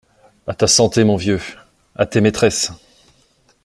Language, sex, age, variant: French, male, 30-39, Français de métropole